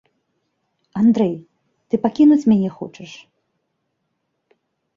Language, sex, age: Belarusian, female, 40-49